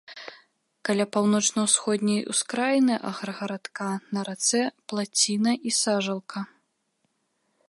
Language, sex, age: Belarusian, female, 19-29